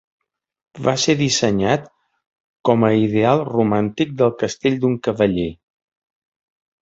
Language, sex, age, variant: Catalan, male, 60-69, Central